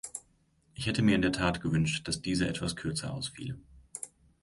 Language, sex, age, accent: German, male, 19-29, Deutschland Deutsch